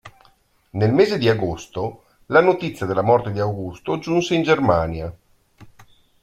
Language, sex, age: Italian, male, 30-39